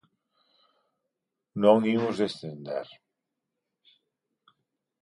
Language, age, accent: Galician, 40-49, Normativo (estándar); Neofalante